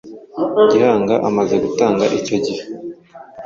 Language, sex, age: Kinyarwanda, male, 19-29